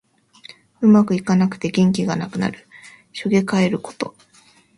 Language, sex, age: Japanese, female, 19-29